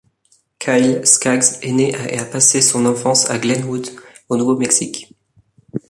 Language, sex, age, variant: French, male, 19-29, Français de métropole